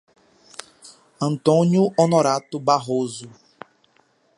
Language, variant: Portuguese, Portuguese (Brasil)